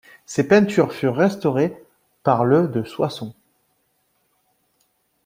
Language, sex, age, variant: French, male, 30-39, Français de métropole